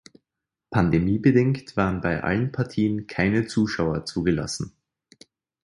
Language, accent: German, Österreichisches Deutsch